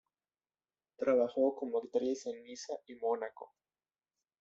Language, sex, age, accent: Spanish, male, 19-29, México